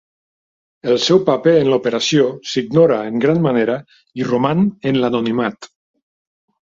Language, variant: Catalan, Nord-Occidental